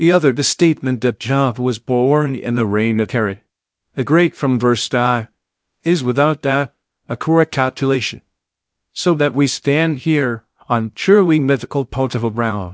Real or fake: fake